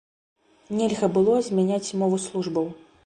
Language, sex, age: Belarusian, female, 19-29